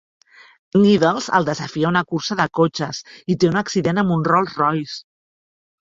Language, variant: Catalan, Central